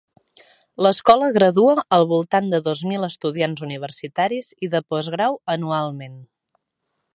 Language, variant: Catalan, Central